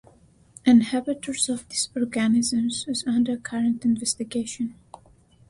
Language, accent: English, India and South Asia (India, Pakistan, Sri Lanka)